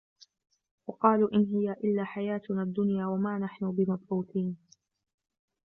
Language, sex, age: Arabic, female, 19-29